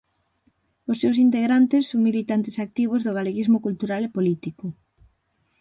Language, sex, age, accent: Galician, female, 19-29, Atlántico (seseo e gheada)